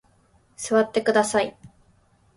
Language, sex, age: Japanese, female, 19-29